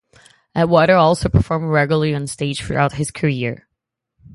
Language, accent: English, United States English